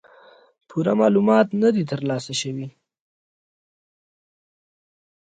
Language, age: Pashto, 19-29